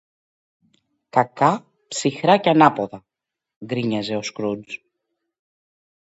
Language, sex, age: Greek, female, 40-49